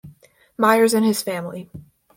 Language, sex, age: English, female, under 19